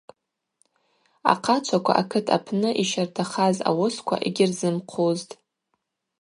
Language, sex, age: Abaza, female, 19-29